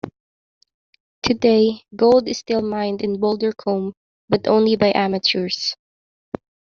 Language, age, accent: English, 19-29, Filipino